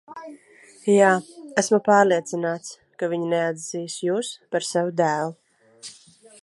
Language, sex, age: Latvian, female, 30-39